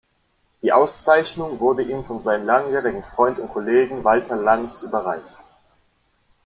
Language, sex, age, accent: German, male, 19-29, Deutschland Deutsch